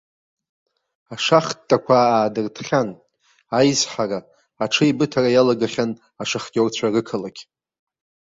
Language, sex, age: Abkhazian, male, 40-49